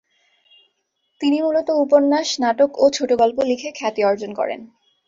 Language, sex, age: Bengali, female, 19-29